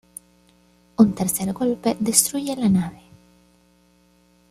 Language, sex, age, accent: Spanish, female, 19-29, América central